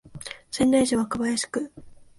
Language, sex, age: Japanese, female, 19-29